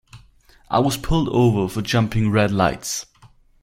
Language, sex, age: English, male, 19-29